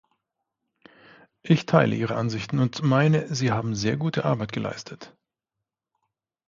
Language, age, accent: German, 40-49, Deutschland Deutsch